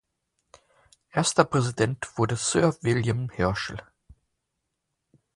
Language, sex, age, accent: German, male, 30-39, Deutschland Deutsch